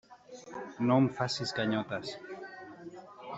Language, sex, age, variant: Catalan, male, 30-39, Central